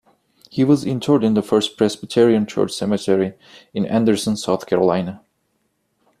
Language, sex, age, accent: English, male, 19-29, United States English